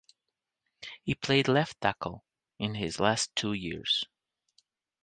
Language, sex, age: English, male, 40-49